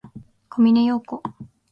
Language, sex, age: Japanese, female, 19-29